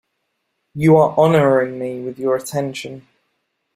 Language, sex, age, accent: English, male, 19-29, England English